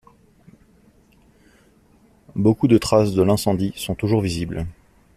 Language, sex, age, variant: French, male, 30-39, Français de métropole